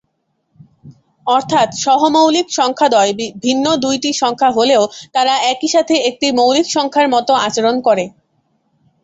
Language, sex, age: Bengali, female, under 19